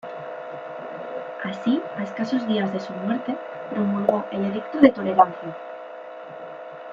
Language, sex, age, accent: Spanish, female, 19-29, España: Norte peninsular (Asturias, Castilla y León, Cantabria, País Vasco, Navarra, Aragón, La Rioja, Guadalajara, Cuenca)